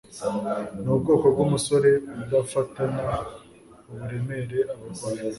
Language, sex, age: Kinyarwanda, male, 19-29